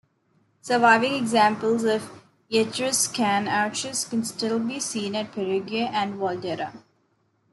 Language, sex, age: English, female, under 19